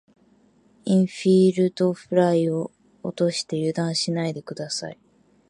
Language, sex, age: Japanese, female, 19-29